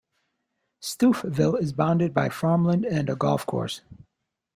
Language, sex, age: English, male, 40-49